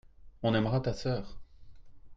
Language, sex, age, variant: French, male, 30-39, Français de métropole